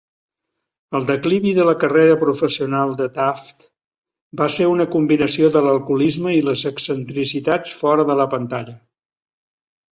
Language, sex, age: Catalan, male, 70-79